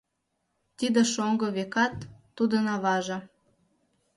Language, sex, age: Mari, female, under 19